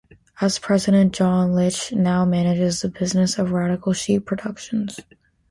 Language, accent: English, United States English